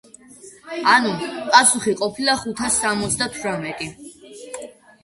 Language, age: Georgian, 19-29